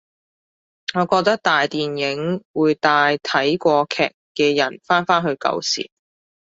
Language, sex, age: Cantonese, female, 19-29